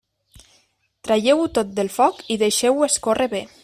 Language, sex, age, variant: Catalan, female, 19-29, Nord-Occidental